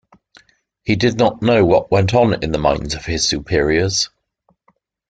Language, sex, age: English, male, 60-69